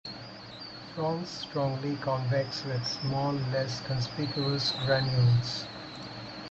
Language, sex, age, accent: English, male, 30-39, India and South Asia (India, Pakistan, Sri Lanka)